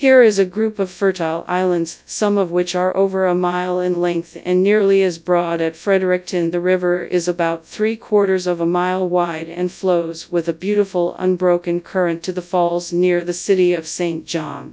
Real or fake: fake